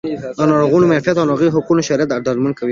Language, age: Pashto, 19-29